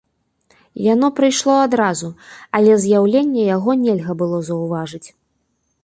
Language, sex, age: Belarusian, female, 19-29